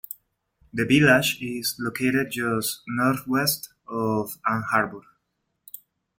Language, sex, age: English, male, 19-29